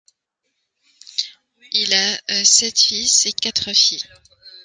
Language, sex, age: French, female, 19-29